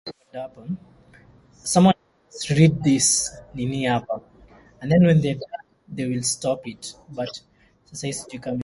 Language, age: English, 19-29